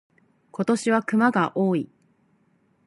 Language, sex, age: Japanese, female, 40-49